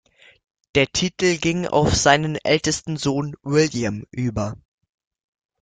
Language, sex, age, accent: German, male, under 19, Deutschland Deutsch